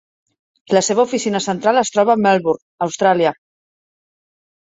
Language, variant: Catalan, Central